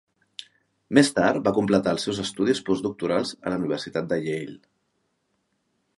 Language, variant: Catalan, Central